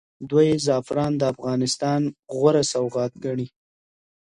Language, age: Pashto, 30-39